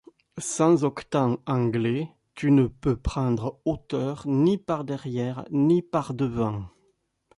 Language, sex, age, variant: French, male, 50-59, Français de métropole